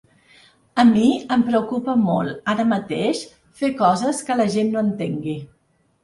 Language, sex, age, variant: Catalan, female, 60-69, Central